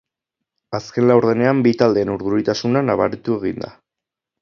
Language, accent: Basque, Erdialdekoa edo Nafarra (Gipuzkoa, Nafarroa)